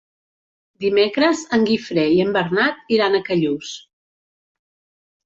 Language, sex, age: Catalan, female, 50-59